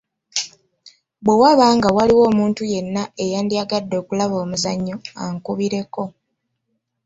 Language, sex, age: Ganda, female, 19-29